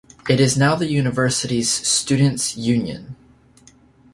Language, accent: English, United States English